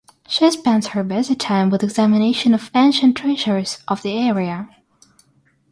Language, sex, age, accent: English, female, under 19, United States English; England English